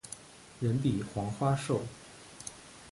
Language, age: Chinese, 30-39